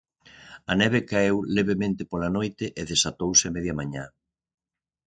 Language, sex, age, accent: Galician, male, 60-69, Atlántico (seseo e gheada)